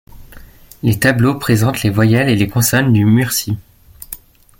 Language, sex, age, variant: French, male, 19-29, Français de métropole